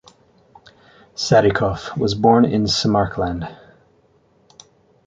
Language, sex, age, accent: English, male, 30-39, United States English